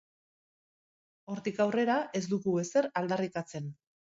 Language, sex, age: Basque, female, 40-49